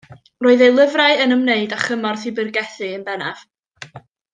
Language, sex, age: Welsh, female, 19-29